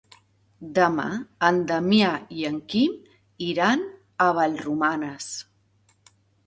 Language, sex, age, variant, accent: Catalan, female, 40-49, Central, central